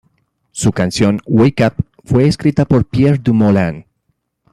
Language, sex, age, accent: Spanish, male, 30-39, Andino-Pacífico: Colombia, Perú, Ecuador, oeste de Bolivia y Venezuela andina